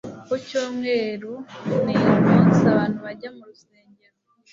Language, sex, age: Kinyarwanda, female, 19-29